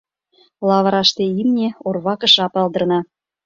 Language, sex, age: Mari, female, 30-39